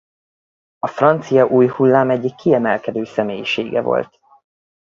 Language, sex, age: Hungarian, male, 30-39